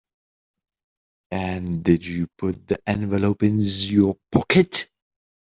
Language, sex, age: English, male, 30-39